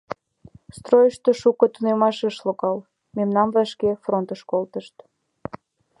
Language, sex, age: Mari, female, under 19